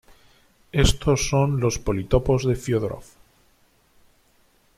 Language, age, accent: Spanish, 40-49, España: Centro-Sur peninsular (Madrid, Toledo, Castilla-La Mancha)